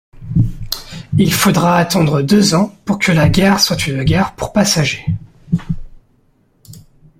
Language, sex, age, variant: French, male, 19-29, Français de métropole